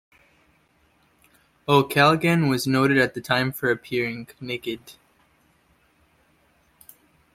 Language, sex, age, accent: English, male, 19-29, United States English